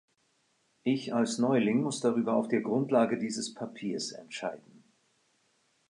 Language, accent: German, Schweizerdeutsch